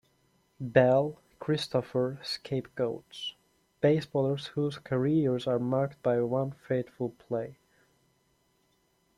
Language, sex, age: English, male, 19-29